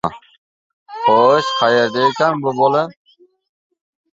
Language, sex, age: Uzbek, male, 30-39